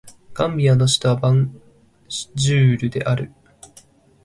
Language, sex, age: Japanese, male, under 19